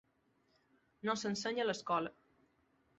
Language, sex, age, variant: Catalan, female, 30-39, Balear